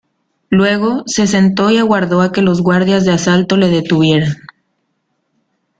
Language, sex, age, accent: Spanish, female, 19-29, México